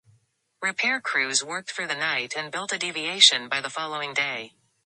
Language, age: English, under 19